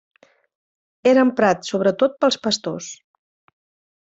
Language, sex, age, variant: Catalan, female, 50-59, Central